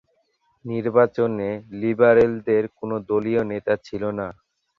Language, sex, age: Bengali, male, 19-29